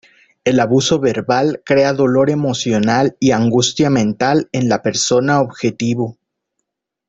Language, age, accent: Spanish, 30-39, México